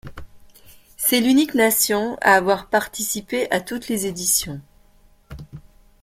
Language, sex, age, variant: French, female, 40-49, Français de métropole